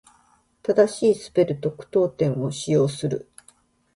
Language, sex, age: Japanese, female, 50-59